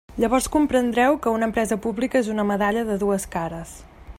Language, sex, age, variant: Catalan, female, 30-39, Central